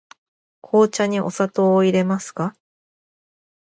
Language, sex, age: Japanese, female, 30-39